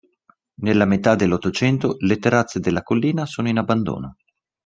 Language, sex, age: Italian, male, 30-39